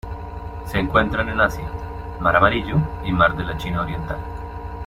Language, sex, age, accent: Spanish, male, 30-39, Andino-Pacífico: Colombia, Perú, Ecuador, oeste de Bolivia y Venezuela andina